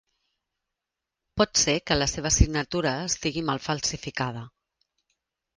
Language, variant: Catalan, Central